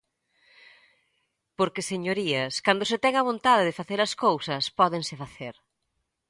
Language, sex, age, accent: Galician, female, 40-49, Atlántico (seseo e gheada)